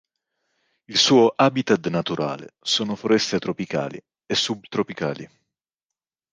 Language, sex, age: Italian, male, 19-29